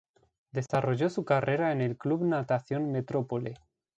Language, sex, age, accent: Spanish, male, 19-29, España: Centro-Sur peninsular (Madrid, Toledo, Castilla-La Mancha)